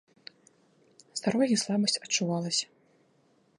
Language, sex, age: Belarusian, female, 30-39